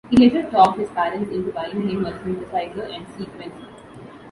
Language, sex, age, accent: English, female, 19-29, India and South Asia (India, Pakistan, Sri Lanka)